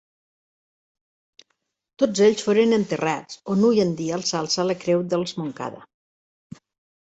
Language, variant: Catalan, Nord-Occidental